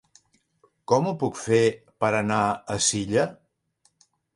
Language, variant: Catalan, Central